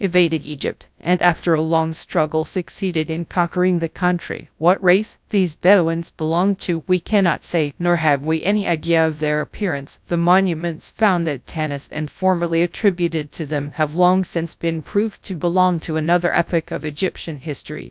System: TTS, GradTTS